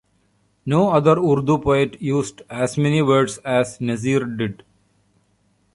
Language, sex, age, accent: English, male, 40-49, India and South Asia (India, Pakistan, Sri Lanka)